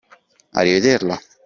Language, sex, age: Italian, male, 19-29